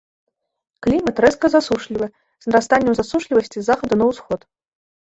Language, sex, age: Belarusian, female, 19-29